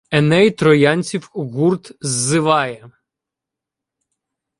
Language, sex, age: Ukrainian, male, 19-29